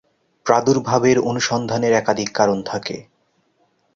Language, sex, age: Bengali, male, 30-39